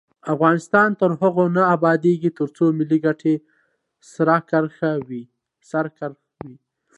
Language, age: Pashto, 19-29